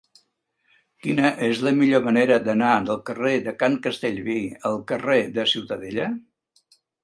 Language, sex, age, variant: Catalan, male, 70-79, Central